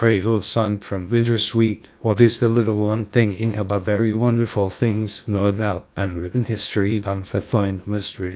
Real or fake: fake